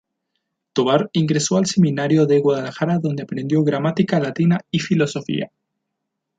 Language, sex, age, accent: Spanish, male, 19-29, México